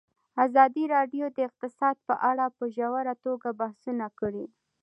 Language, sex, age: Pashto, female, 19-29